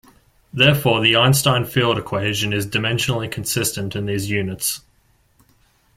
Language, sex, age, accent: English, male, under 19, Australian English